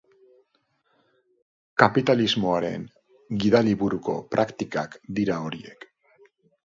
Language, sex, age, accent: Basque, male, 40-49, Mendebalekoa (Araba, Bizkaia, Gipuzkoako mendebaleko herri batzuk)